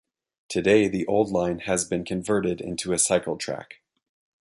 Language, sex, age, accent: English, male, 30-39, United States English